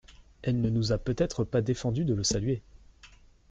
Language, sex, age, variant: French, male, 19-29, Français de métropole